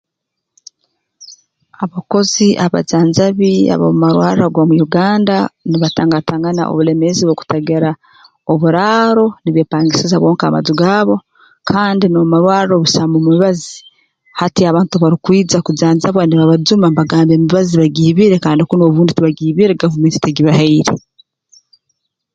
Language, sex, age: Tooro, female, 30-39